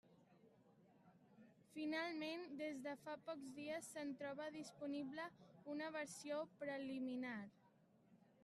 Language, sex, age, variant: Catalan, female, under 19, Central